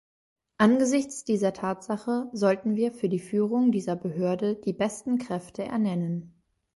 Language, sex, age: German, female, 19-29